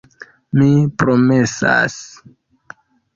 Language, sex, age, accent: Esperanto, male, 19-29, Internacia